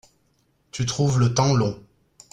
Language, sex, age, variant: French, male, 40-49, Français de métropole